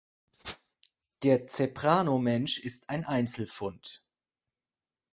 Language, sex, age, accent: German, male, 40-49, Deutschland Deutsch